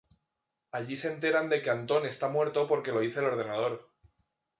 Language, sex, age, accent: Spanish, male, 30-39, España: Norte peninsular (Asturias, Castilla y León, Cantabria, País Vasco, Navarra, Aragón, La Rioja, Guadalajara, Cuenca)